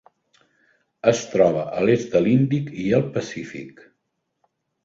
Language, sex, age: Catalan, male, 50-59